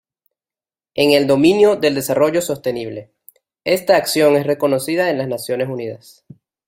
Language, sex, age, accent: Spanish, male, 19-29, Caribe: Cuba, Venezuela, Puerto Rico, República Dominicana, Panamá, Colombia caribeña, México caribeño, Costa del golfo de México